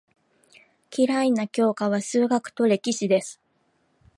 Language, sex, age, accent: Japanese, female, 19-29, 関西